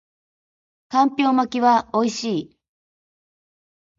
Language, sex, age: Japanese, female, 50-59